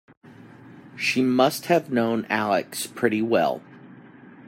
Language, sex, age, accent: English, male, 30-39, United States English